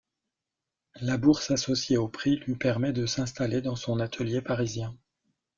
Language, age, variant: French, 40-49, Français de métropole